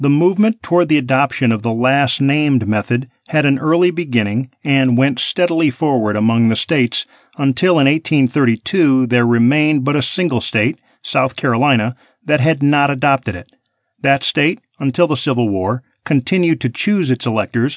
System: none